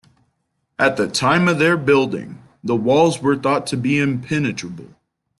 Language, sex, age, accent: English, male, 19-29, United States English